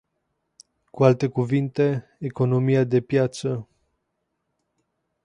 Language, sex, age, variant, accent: Romanian, male, 30-39, Romanian-Romania, Muntenesc